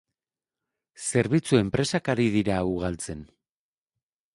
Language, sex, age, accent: Basque, male, 40-49, Erdialdekoa edo Nafarra (Gipuzkoa, Nafarroa)